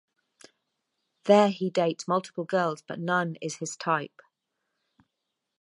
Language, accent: English, England English